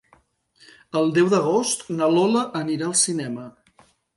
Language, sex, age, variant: Catalan, male, 50-59, Central